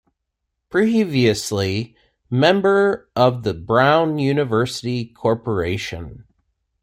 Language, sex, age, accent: English, male, 40-49, United States English